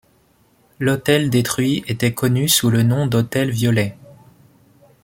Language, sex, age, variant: French, male, 30-39, Français de métropole